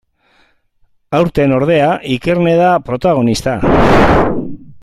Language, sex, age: Basque, male, 60-69